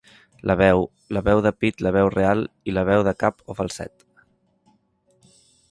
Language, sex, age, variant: Catalan, male, 19-29, Central